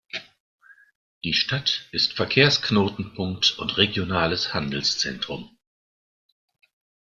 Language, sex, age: German, male, 60-69